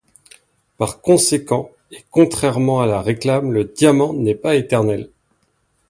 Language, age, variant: French, 40-49, Français de métropole